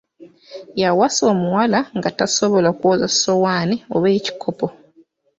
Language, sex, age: Ganda, female, 30-39